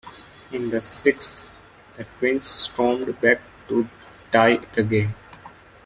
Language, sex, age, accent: English, male, 19-29, India and South Asia (India, Pakistan, Sri Lanka)